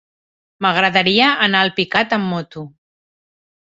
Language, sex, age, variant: Catalan, female, 40-49, Central